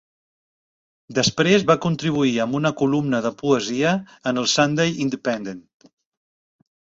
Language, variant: Catalan, Central